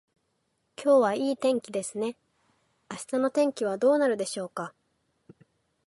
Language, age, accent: Japanese, 19-29, 標準語